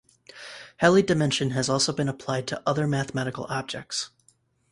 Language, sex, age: English, male, 19-29